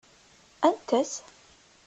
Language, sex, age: Kabyle, female, 30-39